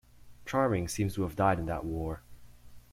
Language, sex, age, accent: English, male, under 19, Canadian English